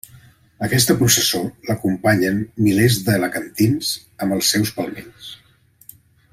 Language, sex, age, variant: Catalan, male, 40-49, Central